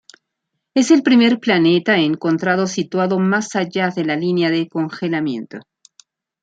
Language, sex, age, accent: Spanish, female, 50-59, México